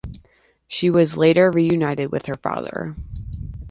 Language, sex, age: English, female, 19-29